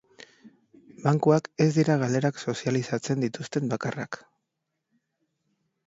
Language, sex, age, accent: Basque, male, 30-39, Mendebalekoa (Araba, Bizkaia, Gipuzkoako mendebaleko herri batzuk)